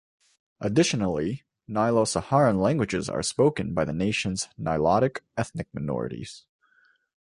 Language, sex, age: English, male, 19-29